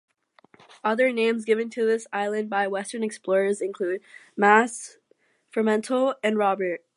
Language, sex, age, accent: English, female, under 19, United States English